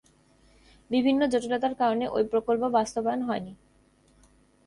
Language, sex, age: Bengali, male, 19-29